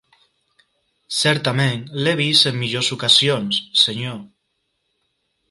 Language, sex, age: Catalan, male, 30-39